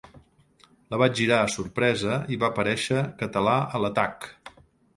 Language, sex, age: Catalan, male, 50-59